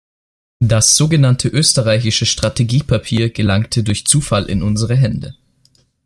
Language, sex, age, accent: German, male, 19-29, Österreichisches Deutsch